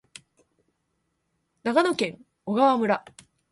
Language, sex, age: Japanese, female, 19-29